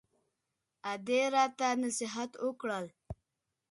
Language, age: Pashto, under 19